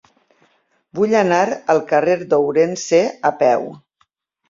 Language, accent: Catalan, valencià